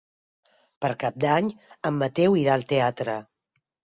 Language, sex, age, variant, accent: Catalan, female, 60-69, Balear, balear